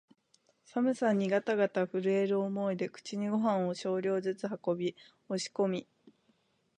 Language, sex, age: Japanese, female, 19-29